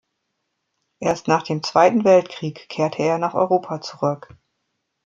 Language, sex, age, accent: German, female, 40-49, Deutschland Deutsch